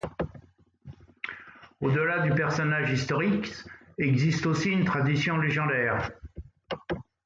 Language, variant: French, Français de métropole